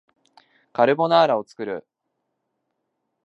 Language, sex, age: Japanese, male, 19-29